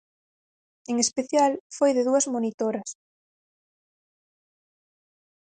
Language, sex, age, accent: Galician, female, 19-29, Central (gheada)